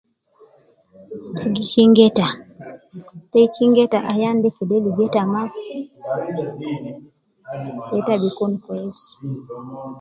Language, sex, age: Nubi, female, 30-39